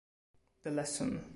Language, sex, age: Italian, male, 19-29